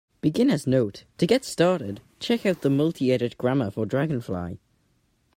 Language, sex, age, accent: English, male, under 19, England English